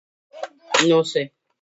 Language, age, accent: Spanish, under 19, Andino-Pacífico: Colombia, Perú, Ecuador, oeste de Bolivia y Venezuela andina